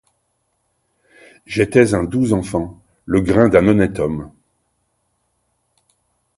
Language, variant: French, Français de métropole